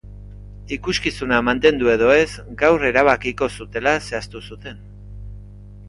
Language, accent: Basque, Erdialdekoa edo Nafarra (Gipuzkoa, Nafarroa)